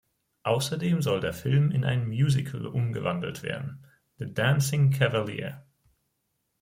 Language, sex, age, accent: German, male, 19-29, Deutschland Deutsch